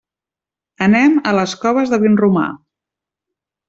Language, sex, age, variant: Catalan, female, 40-49, Central